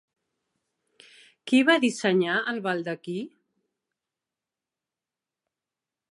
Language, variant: Catalan, Central